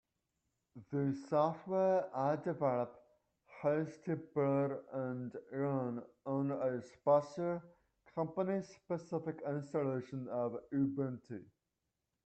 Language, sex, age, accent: English, male, 30-39, United States English